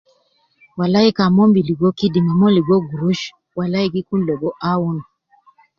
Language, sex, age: Nubi, female, 50-59